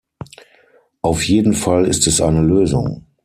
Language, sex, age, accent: German, male, 40-49, Deutschland Deutsch